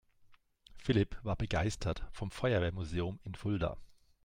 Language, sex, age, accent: German, male, 40-49, Deutschland Deutsch